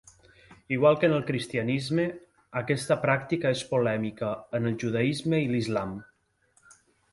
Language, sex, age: Catalan, male, 40-49